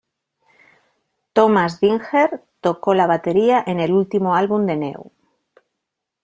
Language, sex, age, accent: Spanish, female, 40-49, España: Norte peninsular (Asturias, Castilla y León, Cantabria, País Vasco, Navarra, Aragón, La Rioja, Guadalajara, Cuenca)